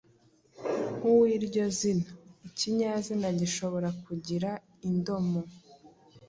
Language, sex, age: Kinyarwanda, female, 19-29